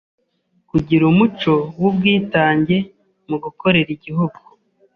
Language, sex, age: Kinyarwanda, male, 30-39